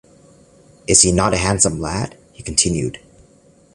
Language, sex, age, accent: English, male, 19-29, United States English